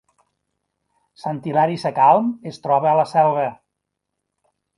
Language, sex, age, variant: Catalan, male, 50-59, Nord-Occidental